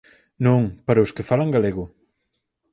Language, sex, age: Galician, male, 30-39